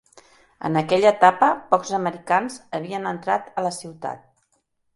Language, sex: Catalan, female